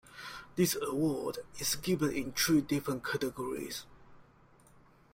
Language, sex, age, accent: English, male, 19-29, Malaysian English